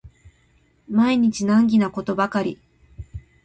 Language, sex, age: Japanese, female, 30-39